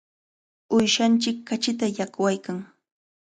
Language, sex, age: Cajatambo North Lima Quechua, female, 19-29